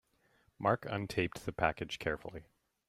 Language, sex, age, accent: English, male, 30-39, Canadian English